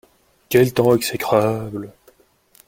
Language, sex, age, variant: French, male, 19-29, Français de métropole